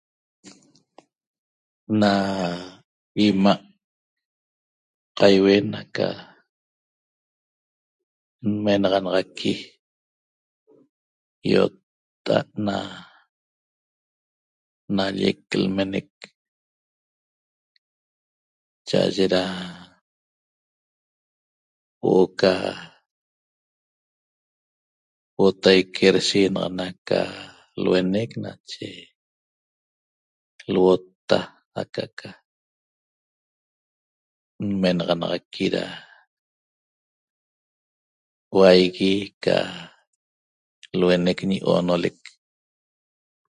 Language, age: Toba, 60-69